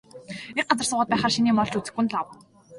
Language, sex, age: Mongolian, female, 19-29